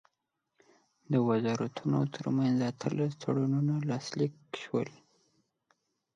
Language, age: Pashto, 19-29